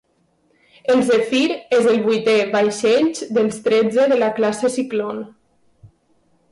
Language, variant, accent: Catalan, Valencià meridional, valencià